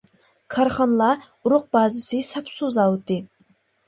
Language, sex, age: Uyghur, female, 19-29